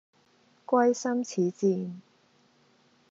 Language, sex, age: Cantonese, female, 19-29